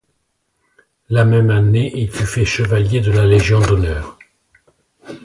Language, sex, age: French, male, 70-79